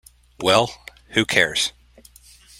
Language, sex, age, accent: English, male, 30-39, United States English